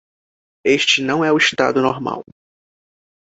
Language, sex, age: Portuguese, male, 19-29